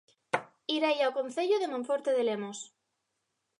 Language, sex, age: Galician, female, 30-39